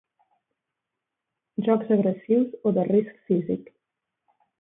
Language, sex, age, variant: Catalan, female, 40-49, Central